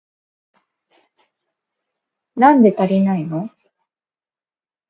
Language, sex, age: Japanese, female, 30-39